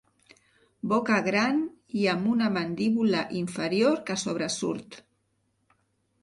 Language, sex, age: Catalan, female, 60-69